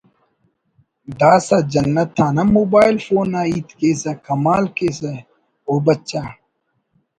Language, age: Brahui, 30-39